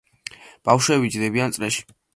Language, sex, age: Georgian, male, 19-29